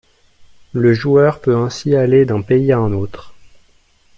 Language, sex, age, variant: French, male, 19-29, Français de métropole